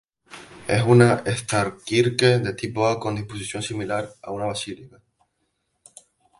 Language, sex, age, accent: Spanish, male, 19-29, España: Islas Canarias